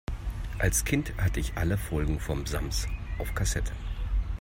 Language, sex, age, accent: German, male, 40-49, Deutschland Deutsch